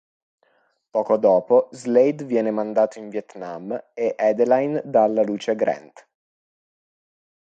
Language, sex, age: Italian, male, 19-29